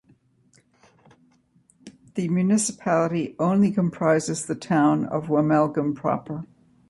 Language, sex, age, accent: English, female, 70-79, United States English